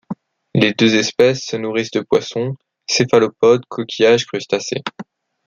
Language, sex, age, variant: French, male, 19-29, Français de métropole